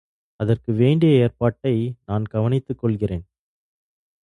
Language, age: Tamil, 40-49